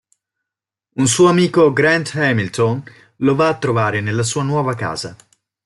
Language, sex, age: Italian, male, 40-49